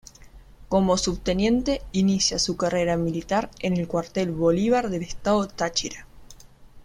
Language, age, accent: Spanish, under 19, Rioplatense: Argentina, Uruguay, este de Bolivia, Paraguay